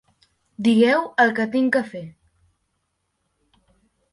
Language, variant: Catalan, Nord-Occidental